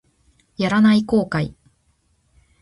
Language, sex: Japanese, female